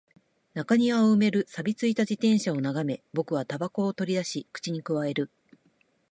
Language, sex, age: Japanese, female, 40-49